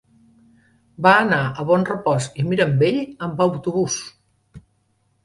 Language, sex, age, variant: Catalan, female, 50-59, Central